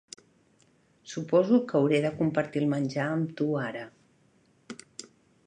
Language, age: Catalan, 50-59